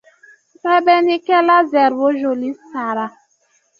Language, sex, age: Dyula, female, 19-29